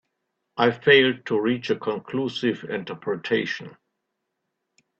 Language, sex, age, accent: English, male, 60-69, England English